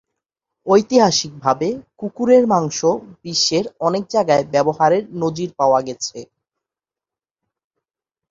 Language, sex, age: Bengali, male, 19-29